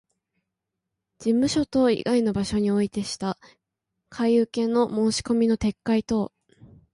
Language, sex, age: Japanese, female, 19-29